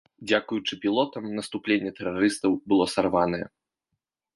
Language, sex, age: Belarusian, male, 19-29